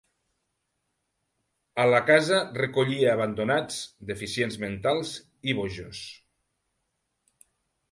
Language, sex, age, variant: Catalan, male, 50-59, Central